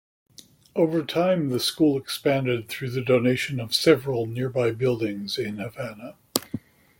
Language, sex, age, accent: English, male, 50-59, United States English